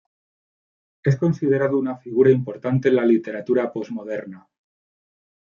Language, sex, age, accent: Spanish, male, 40-49, España: Norte peninsular (Asturias, Castilla y León, Cantabria, País Vasco, Navarra, Aragón, La Rioja, Guadalajara, Cuenca)